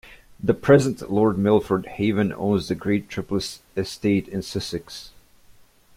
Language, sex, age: English, male, under 19